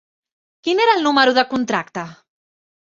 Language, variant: Catalan, Central